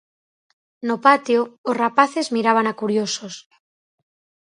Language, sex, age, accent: Galician, female, 40-49, Normativo (estándar)